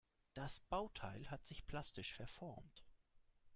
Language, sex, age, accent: German, male, 30-39, Deutschland Deutsch